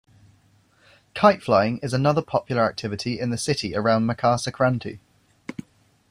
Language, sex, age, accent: English, male, 19-29, England English